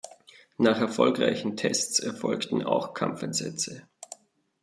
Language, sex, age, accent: German, male, 30-39, Österreichisches Deutsch